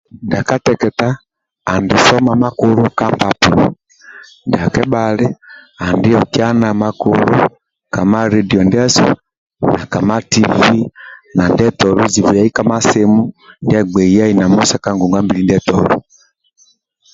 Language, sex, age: Amba (Uganda), male, 40-49